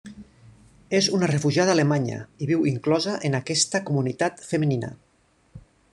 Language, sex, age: Catalan, male, 40-49